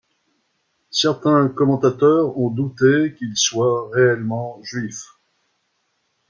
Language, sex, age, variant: French, male, 60-69, Français de métropole